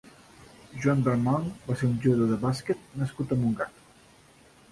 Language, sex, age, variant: Catalan, male, 50-59, Central